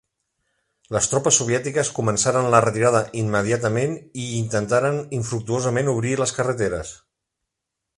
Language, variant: Catalan, Central